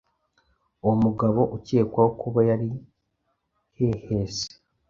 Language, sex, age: Kinyarwanda, male, under 19